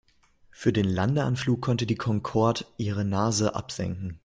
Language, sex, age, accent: German, male, 19-29, Deutschland Deutsch